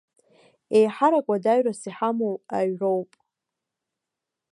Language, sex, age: Abkhazian, female, 19-29